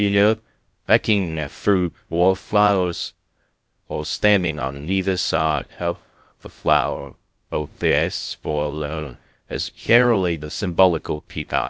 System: TTS, VITS